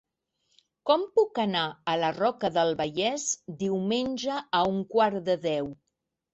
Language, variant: Catalan, Septentrional